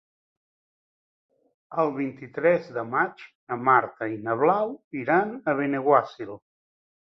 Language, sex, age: Catalan, male, 40-49